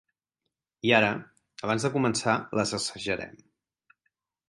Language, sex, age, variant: Catalan, male, 40-49, Central